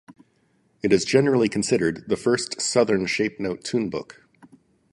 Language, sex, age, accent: English, male, 50-59, United States English